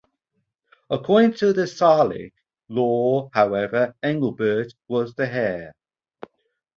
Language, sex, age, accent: English, male, 40-49, England English